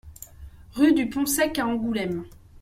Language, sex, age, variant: French, female, 19-29, Français de métropole